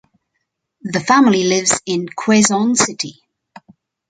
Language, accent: English, England English